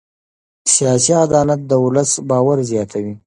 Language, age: Pashto, 30-39